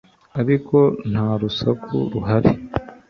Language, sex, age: Kinyarwanda, male, under 19